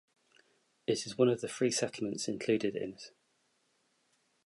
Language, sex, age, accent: English, male, 40-49, England English